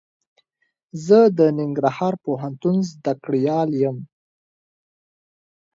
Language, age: Pashto, under 19